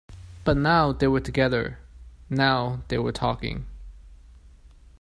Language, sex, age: English, male, 19-29